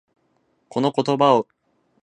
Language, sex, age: Japanese, male, 19-29